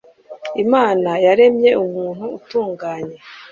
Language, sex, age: Kinyarwanda, female, 30-39